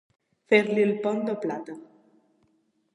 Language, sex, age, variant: Catalan, female, under 19, Balear